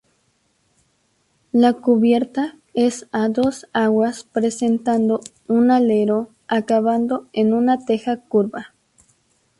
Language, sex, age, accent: Spanish, female, 19-29, México